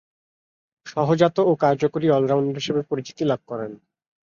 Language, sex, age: Bengali, male, 19-29